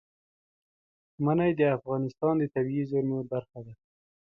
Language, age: Pashto, 19-29